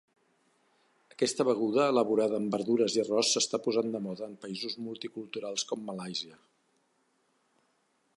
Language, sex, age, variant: Catalan, male, 50-59, Central